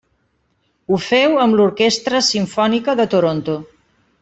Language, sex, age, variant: Catalan, female, 50-59, Central